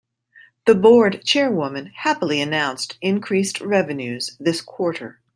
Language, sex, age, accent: English, female, 50-59, United States English